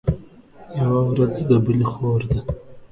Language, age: Pashto, 19-29